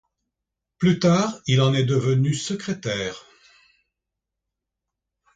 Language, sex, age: French, male, 60-69